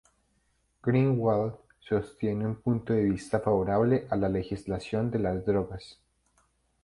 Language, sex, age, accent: Spanish, male, 19-29, Andino-Pacífico: Colombia, Perú, Ecuador, oeste de Bolivia y Venezuela andina